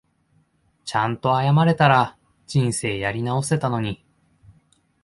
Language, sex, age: Japanese, male, 30-39